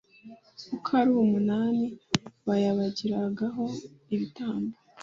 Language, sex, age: Kinyarwanda, female, 19-29